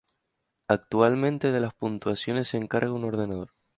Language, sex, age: Spanish, male, 19-29